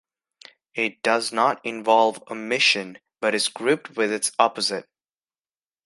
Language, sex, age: English, male, under 19